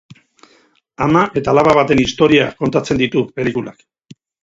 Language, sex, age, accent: Basque, male, 50-59, Mendebalekoa (Araba, Bizkaia, Gipuzkoako mendebaleko herri batzuk)